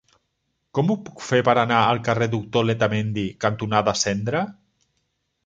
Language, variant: Catalan, Central